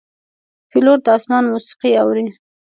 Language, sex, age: Pashto, female, 19-29